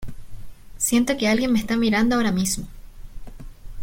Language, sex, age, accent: Spanish, female, 19-29, Chileno: Chile, Cuyo